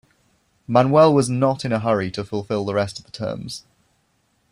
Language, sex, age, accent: English, male, 19-29, England English